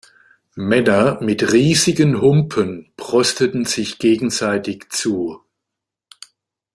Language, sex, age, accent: German, male, 60-69, Deutschland Deutsch